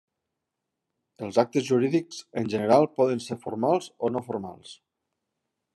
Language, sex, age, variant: Catalan, male, 40-49, Central